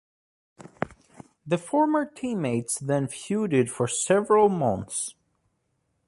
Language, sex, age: English, male, 19-29